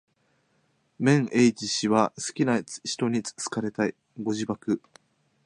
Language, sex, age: Japanese, male, 19-29